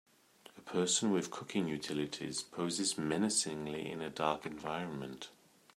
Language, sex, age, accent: English, male, 30-39, England English